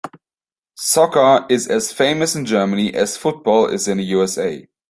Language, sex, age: English, male, 19-29